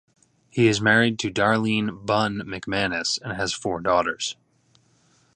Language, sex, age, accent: English, male, 30-39, United States English